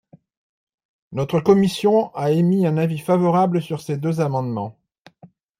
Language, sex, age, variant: French, male, 60-69, Français de métropole